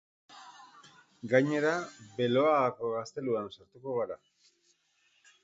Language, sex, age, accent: Basque, male, 50-59, Erdialdekoa edo Nafarra (Gipuzkoa, Nafarroa)